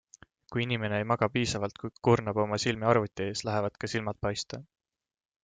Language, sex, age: Estonian, male, 19-29